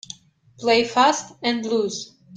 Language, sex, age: English, female, 19-29